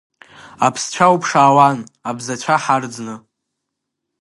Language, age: Abkhazian, under 19